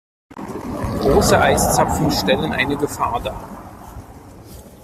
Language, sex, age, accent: German, male, 30-39, Deutschland Deutsch